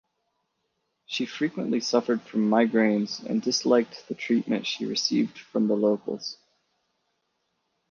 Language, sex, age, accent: English, male, 30-39, United States English